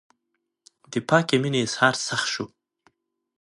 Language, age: Pashto, 30-39